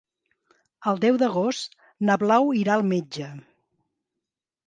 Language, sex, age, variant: Catalan, female, 50-59, Central